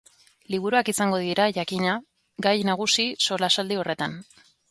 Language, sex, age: Basque, female, 30-39